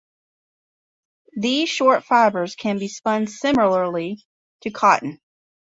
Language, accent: English, United States English